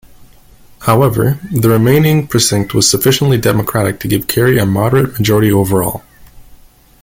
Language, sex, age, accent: English, male, 19-29, Canadian English